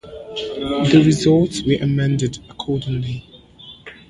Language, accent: English, England English